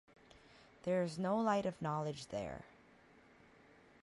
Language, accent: English, United States English